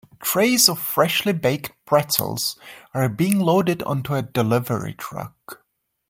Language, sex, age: English, male, 30-39